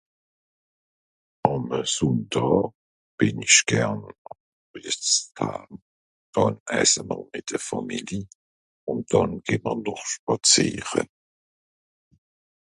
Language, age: Swiss German, 70-79